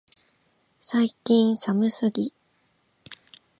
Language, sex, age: Japanese, female, 40-49